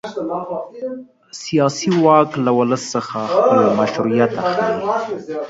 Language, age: Pashto, 19-29